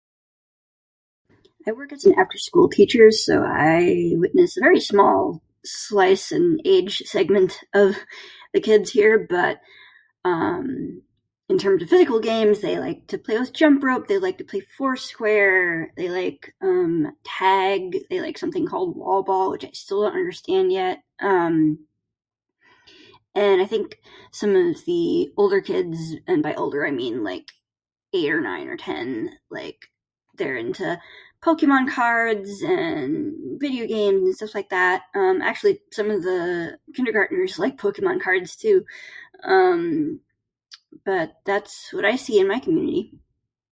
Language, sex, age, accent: English, female, 30-39, United States English